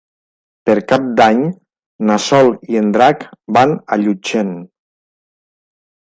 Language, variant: Catalan, Nord-Occidental